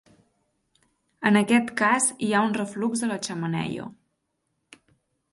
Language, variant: Catalan, Septentrional